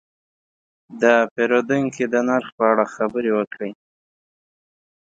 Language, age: Pashto, 19-29